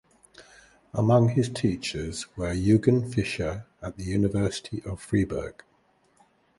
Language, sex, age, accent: English, male, 60-69, England English